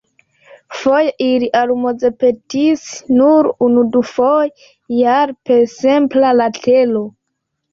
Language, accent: Esperanto, Internacia